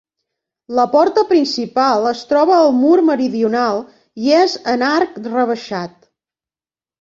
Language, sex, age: Catalan, female, 50-59